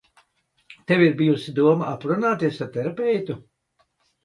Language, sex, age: Latvian, male, 50-59